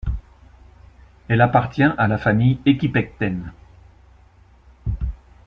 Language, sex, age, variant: French, male, 60-69, Français de métropole